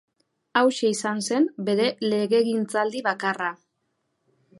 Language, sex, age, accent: Basque, female, 19-29, Mendebalekoa (Araba, Bizkaia, Gipuzkoako mendebaleko herri batzuk)